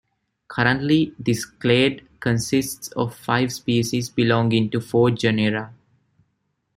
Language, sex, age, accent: English, male, 19-29, India and South Asia (India, Pakistan, Sri Lanka)